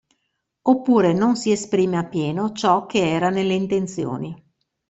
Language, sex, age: Italian, female, 40-49